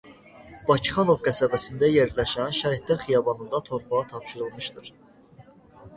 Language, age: Azerbaijani, 19-29